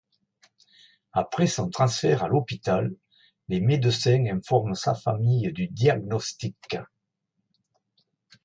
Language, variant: French, Français de métropole